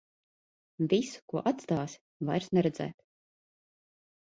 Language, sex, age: Latvian, female, 30-39